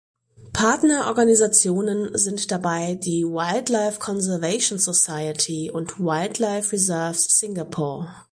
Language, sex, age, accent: German, female, 30-39, Deutschland Deutsch